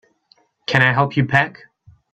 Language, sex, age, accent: English, male, 19-29, New Zealand English